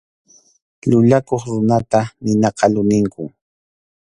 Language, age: Arequipa-La Unión Quechua, 30-39